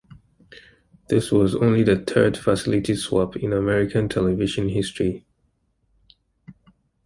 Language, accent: English, Southern African (South Africa, Zimbabwe, Namibia)